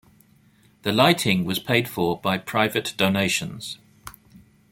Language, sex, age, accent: English, male, 50-59, England English